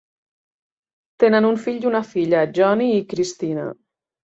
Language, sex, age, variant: Catalan, female, 40-49, Central